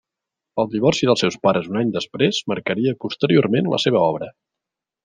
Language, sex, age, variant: Catalan, male, 40-49, Central